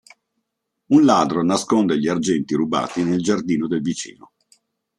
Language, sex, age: Italian, male, 50-59